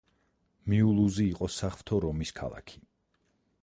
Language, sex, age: Georgian, male, 40-49